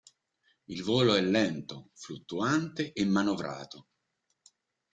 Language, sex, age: Italian, male, 50-59